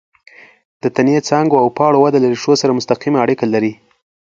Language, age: Pashto, under 19